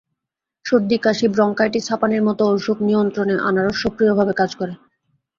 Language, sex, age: Bengali, female, 19-29